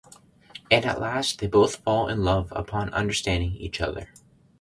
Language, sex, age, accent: English, male, under 19, Canadian English